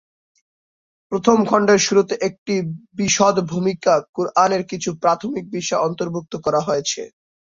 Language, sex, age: Bengali, male, under 19